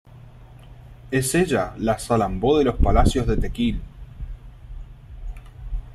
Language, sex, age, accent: Spanish, male, 19-29, Rioplatense: Argentina, Uruguay, este de Bolivia, Paraguay